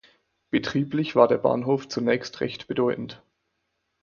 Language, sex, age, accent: German, male, 19-29, Deutschland Deutsch; Österreichisches Deutsch